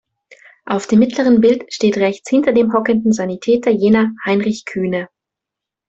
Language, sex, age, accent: German, female, 19-29, Österreichisches Deutsch